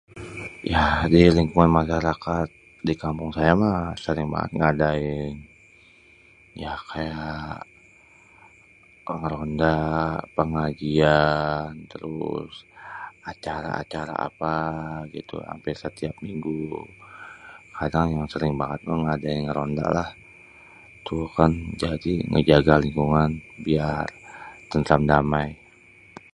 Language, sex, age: Betawi, male, 40-49